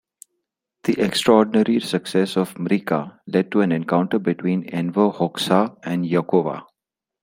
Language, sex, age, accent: English, male, 30-39, India and South Asia (India, Pakistan, Sri Lanka)